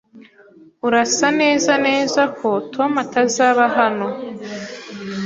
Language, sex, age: Kinyarwanda, female, 19-29